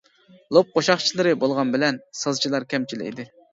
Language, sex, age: Uyghur, female, 40-49